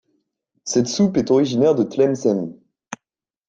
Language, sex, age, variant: French, male, 19-29, Français de métropole